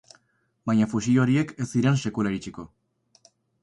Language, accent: Basque, Batua